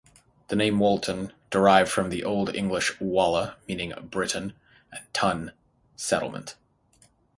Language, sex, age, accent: English, male, 30-39, United States English; Canadian English